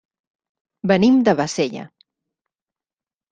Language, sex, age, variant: Catalan, female, 40-49, Central